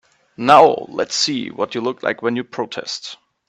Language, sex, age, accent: English, male, 19-29, United States English